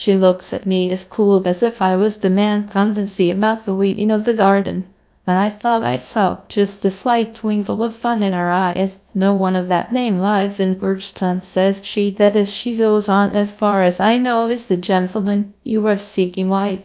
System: TTS, GlowTTS